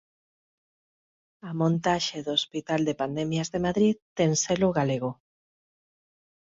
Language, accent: Galician, Normativo (estándar)